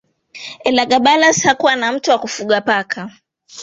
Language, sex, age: Swahili, female, 19-29